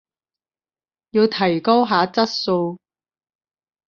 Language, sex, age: Cantonese, female, 30-39